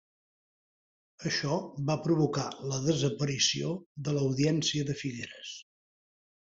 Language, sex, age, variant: Catalan, male, 60-69, Central